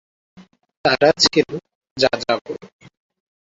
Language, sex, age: Bengali, male, under 19